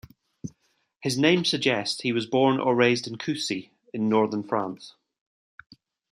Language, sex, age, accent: English, male, 40-49, Scottish English